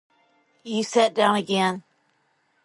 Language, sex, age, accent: English, female, 40-49, United States English